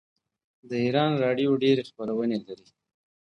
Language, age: Pashto, 30-39